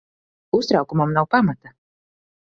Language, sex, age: Latvian, female, 19-29